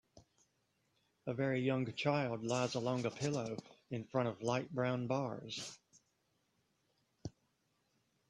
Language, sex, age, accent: English, male, 40-49, United States English